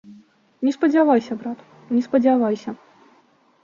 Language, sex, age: Belarusian, female, 19-29